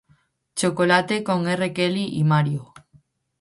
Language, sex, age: Spanish, female, 19-29